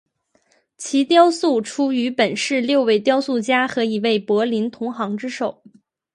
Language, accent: Chinese, 出生地：吉林省